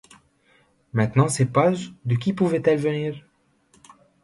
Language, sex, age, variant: French, male, 19-29, Français de métropole